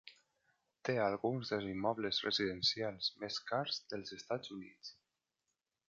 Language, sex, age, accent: Catalan, male, 19-29, valencià